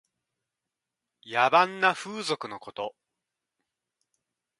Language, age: Japanese, 30-39